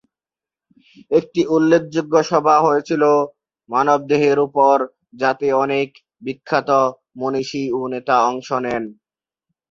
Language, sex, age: Bengali, male, 19-29